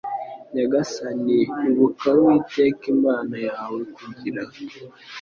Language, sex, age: Kinyarwanda, male, under 19